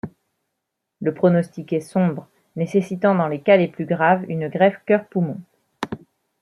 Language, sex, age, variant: French, female, 30-39, Français de métropole